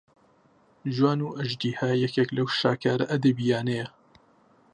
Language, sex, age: Central Kurdish, male, 19-29